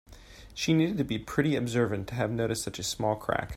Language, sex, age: English, male, 30-39